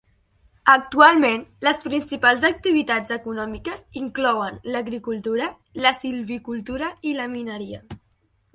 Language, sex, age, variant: Catalan, female, 40-49, Central